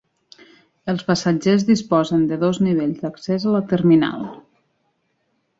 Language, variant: Catalan, Nord-Occidental